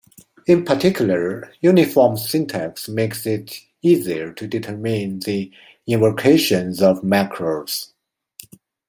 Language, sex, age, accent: English, male, 30-39, England English